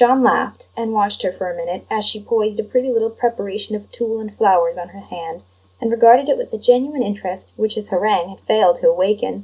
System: none